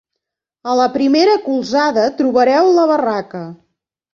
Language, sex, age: Catalan, female, 50-59